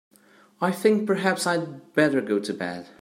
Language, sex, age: English, male, 30-39